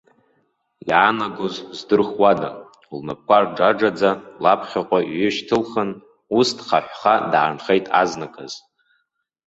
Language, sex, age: Abkhazian, male, under 19